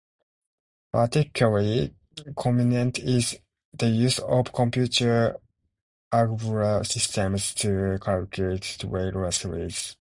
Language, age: English, 19-29